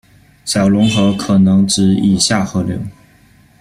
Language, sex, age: Chinese, male, 19-29